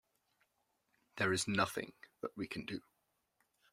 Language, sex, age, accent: English, male, 19-29, England English